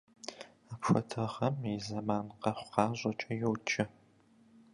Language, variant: Kabardian, Адыгэбзэ (Къэбэрдей, Кирил, псоми зэдай)